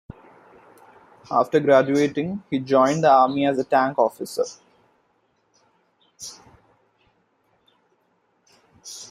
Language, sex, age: English, male, 19-29